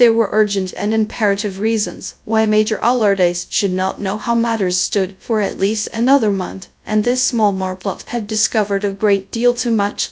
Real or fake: fake